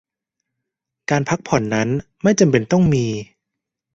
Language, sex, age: Thai, male, 30-39